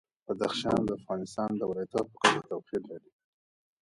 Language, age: Pashto, 30-39